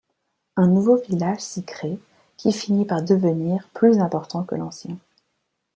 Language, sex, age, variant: French, female, 19-29, Français de métropole